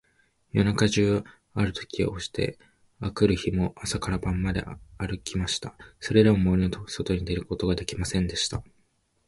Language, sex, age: Japanese, male, 19-29